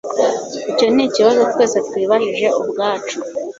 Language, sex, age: Kinyarwanda, female, 30-39